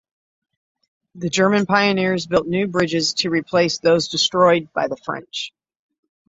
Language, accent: English, United States English